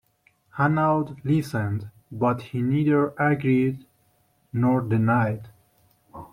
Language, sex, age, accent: English, male, 19-29, United States English